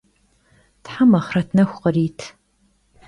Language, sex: Kabardian, female